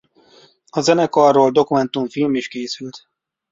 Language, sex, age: Hungarian, male, 30-39